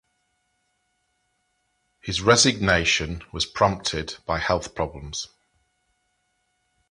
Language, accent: English, England English